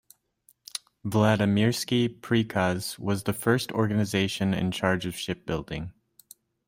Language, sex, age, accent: English, male, 19-29, United States English